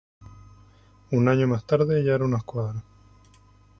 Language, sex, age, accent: Spanish, male, 19-29, España: Islas Canarias